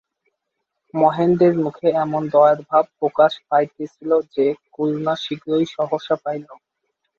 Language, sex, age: Bengali, male, 19-29